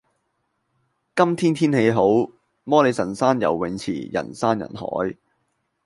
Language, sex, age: Cantonese, male, 19-29